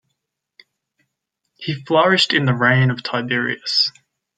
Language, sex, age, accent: English, male, under 19, Australian English